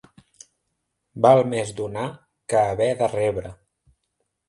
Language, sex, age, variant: Catalan, male, 30-39, Central